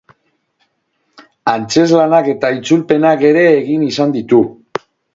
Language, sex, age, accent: Basque, male, 40-49, Mendebalekoa (Araba, Bizkaia, Gipuzkoako mendebaleko herri batzuk)